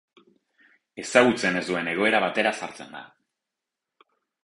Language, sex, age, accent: Basque, male, 30-39, Mendebalekoa (Araba, Bizkaia, Gipuzkoako mendebaleko herri batzuk)